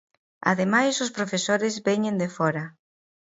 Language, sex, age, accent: Galician, female, 40-49, Central (gheada)